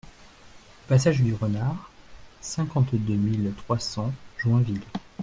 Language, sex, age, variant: French, male, 30-39, Français de métropole